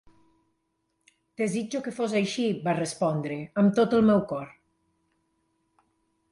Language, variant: Catalan, Nord-Occidental